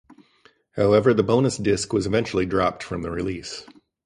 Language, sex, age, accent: English, male, 50-59, United States English